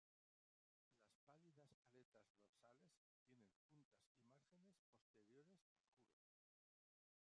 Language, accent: Spanish, España: Centro-Sur peninsular (Madrid, Toledo, Castilla-La Mancha)